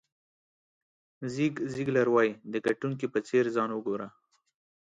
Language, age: Pashto, 19-29